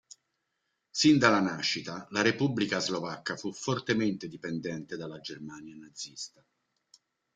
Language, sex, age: Italian, male, 50-59